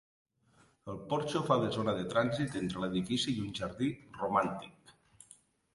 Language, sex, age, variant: Catalan, male, 40-49, Nord-Occidental